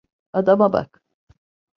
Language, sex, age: Turkish, female, 70-79